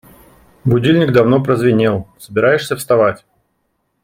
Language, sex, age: Russian, male, 30-39